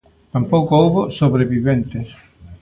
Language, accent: Galician, Normativo (estándar)